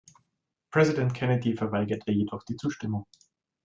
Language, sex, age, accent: German, male, 30-39, Österreichisches Deutsch